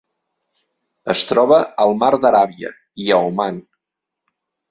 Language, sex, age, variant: Catalan, male, 40-49, Central